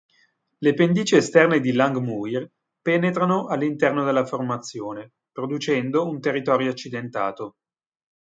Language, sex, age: Italian, male, 40-49